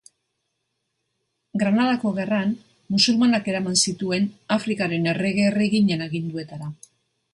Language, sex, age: Basque, female, 60-69